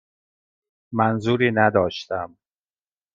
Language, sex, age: Persian, male, 40-49